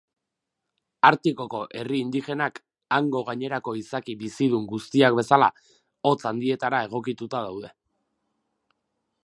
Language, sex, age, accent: Basque, male, 19-29, Erdialdekoa edo Nafarra (Gipuzkoa, Nafarroa)